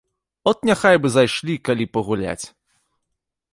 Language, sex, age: Belarusian, male, 30-39